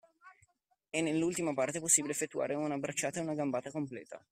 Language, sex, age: Italian, male, 19-29